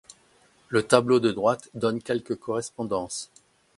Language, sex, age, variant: French, male, 60-69, Français de métropole